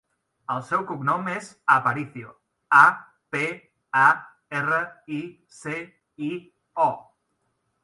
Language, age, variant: Catalan, 19-29, Central